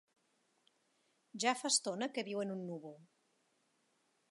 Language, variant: Catalan, Septentrional